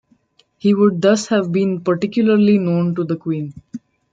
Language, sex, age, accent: English, female, 19-29, India and South Asia (India, Pakistan, Sri Lanka)